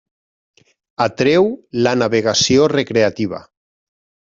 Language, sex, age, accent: Catalan, male, 40-49, valencià